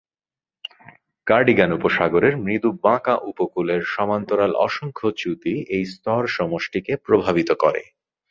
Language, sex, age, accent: Bengali, male, 30-39, চলিত